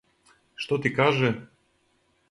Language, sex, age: Serbian, male, 50-59